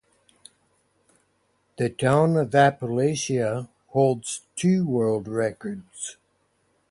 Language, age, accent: English, 70-79, Canadian English